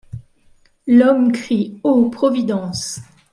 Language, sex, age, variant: French, female, 40-49, Français de métropole